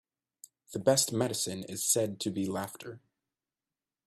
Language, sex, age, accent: English, male, 19-29, Australian English